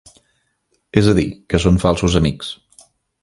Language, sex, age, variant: Catalan, male, 50-59, Central